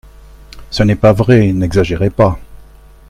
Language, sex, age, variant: French, male, 60-69, Français de métropole